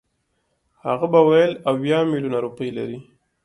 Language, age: Pashto, 19-29